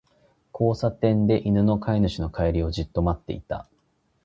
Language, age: Japanese, 19-29